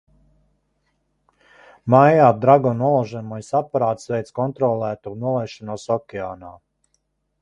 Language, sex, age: Latvian, male, 50-59